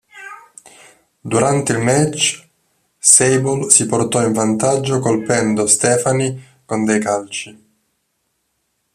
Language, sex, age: Italian, male, 19-29